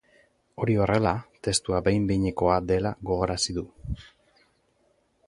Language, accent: Basque, Mendebalekoa (Araba, Bizkaia, Gipuzkoako mendebaleko herri batzuk)